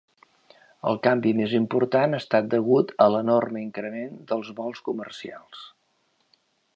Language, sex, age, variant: Catalan, male, 50-59, Central